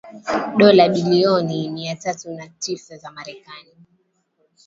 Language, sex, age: Swahili, female, 19-29